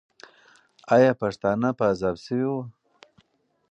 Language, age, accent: Pashto, 30-39, کندهارۍ لهجه